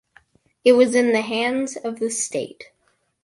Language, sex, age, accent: English, male, under 19, Canadian English